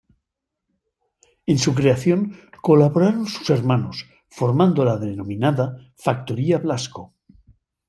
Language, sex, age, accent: Spanish, male, 60-69, España: Norte peninsular (Asturias, Castilla y León, Cantabria, País Vasco, Navarra, Aragón, La Rioja, Guadalajara, Cuenca)